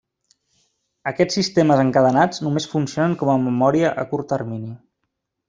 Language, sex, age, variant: Catalan, male, 30-39, Central